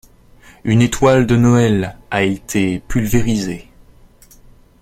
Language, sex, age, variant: French, male, 19-29, Français de métropole